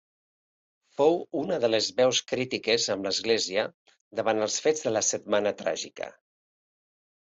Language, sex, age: Catalan, male, 40-49